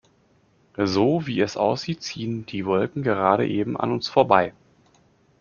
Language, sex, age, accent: German, male, 30-39, Deutschland Deutsch